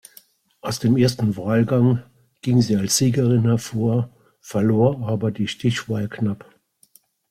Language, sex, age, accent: German, male, 60-69, Deutschland Deutsch